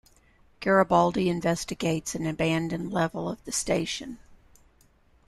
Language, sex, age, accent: English, female, 60-69, United States English